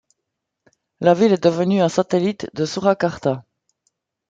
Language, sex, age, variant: French, female, 40-49, Français de métropole